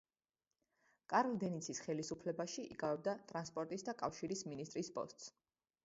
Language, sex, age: Georgian, female, 30-39